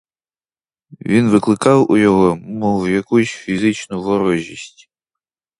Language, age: Ukrainian, under 19